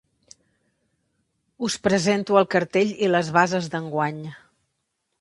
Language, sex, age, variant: Catalan, female, 40-49, Central